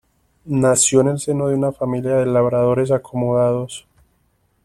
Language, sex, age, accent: Spanish, male, 19-29, Caribe: Cuba, Venezuela, Puerto Rico, República Dominicana, Panamá, Colombia caribeña, México caribeño, Costa del golfo de México